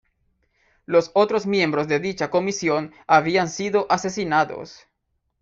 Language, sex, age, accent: Spanish, male, 19-29, América central